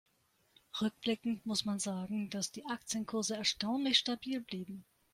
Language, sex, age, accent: German, female, 50-59, Deutschland Deutsch